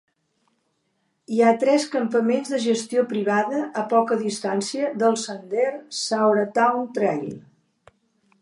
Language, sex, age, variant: Catalan, female, 70-79, Central